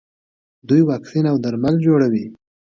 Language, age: Pashto, 19-29